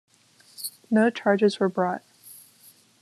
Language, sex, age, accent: English, female, under 19, United States English